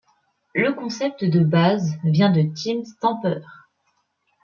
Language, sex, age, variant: French, female, 19-29, Français de métropole